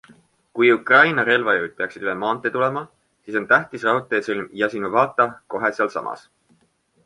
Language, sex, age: Estonian, male, 19-29